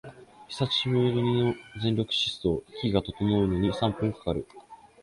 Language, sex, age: Japanese, male, under 19